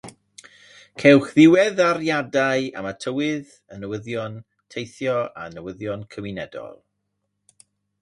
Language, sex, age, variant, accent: Welsh, male, 50-59, South-Western Welsh, Y Deyrnas Unedig Cymraeg